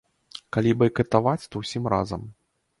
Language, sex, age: Belarusian, male, 30-39